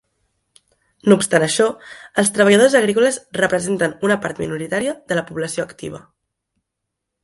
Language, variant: Catalan, Central